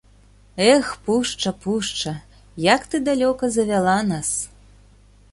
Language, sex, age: Belarusian, female, 30-39